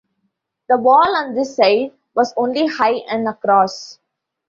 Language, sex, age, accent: English, female, 19-29, India and South Asia (India, Pakistan, Sri Lanka)